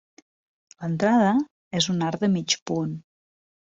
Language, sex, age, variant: Catalan, female, 40-49, Central